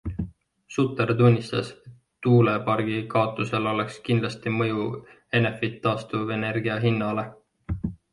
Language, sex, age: Estonian, male, 19-29